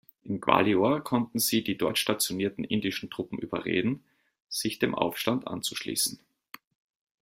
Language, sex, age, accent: German, male, 30-39, Österreichisches Deutsch